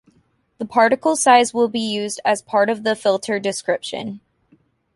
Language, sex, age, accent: English, female, 19-29, United States English